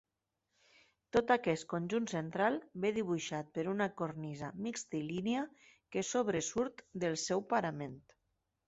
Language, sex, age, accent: Catalan, female, 40-49, valencià; Tortosí